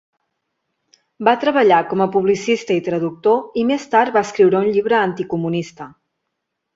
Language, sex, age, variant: Catalan, female, 19-29, Central